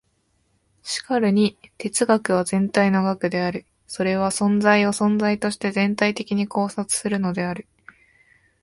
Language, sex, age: Japanese, female, 19-29